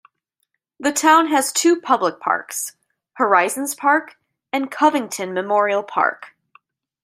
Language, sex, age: English, female, 30-39